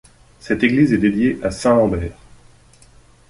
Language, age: French, 40-49